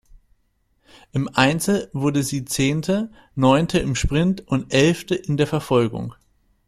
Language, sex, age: German, male, 19-29